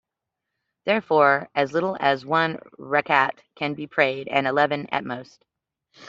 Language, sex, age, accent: English, female, 50-59, United States English